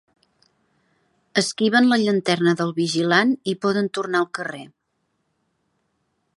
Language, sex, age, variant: Catalan, female, 40-49, Central